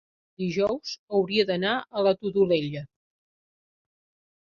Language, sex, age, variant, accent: Catalan, female, 50-59, Septentrional, Empordanès